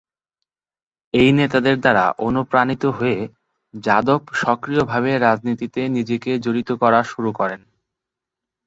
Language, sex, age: Bengali, male, 19-29